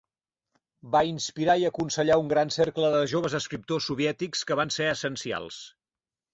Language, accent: Catalan, nord-oriental